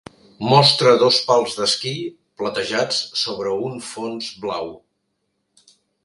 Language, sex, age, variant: Catalan, male, 50-59, Central